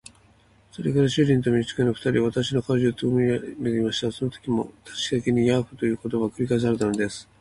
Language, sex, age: Japanese, male, 50-59